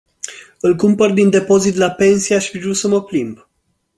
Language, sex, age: Romanian, male, 30-39